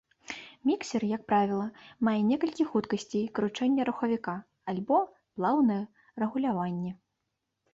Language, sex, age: Belarusian, female, 19-29